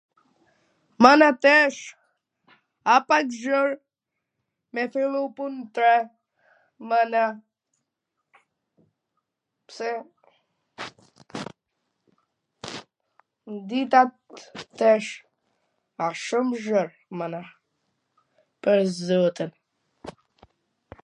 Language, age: Gheg Albanian, under 19